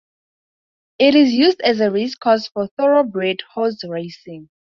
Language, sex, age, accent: English, female, under 19, Southern African (South Africa, Zimbabwe, Namibia)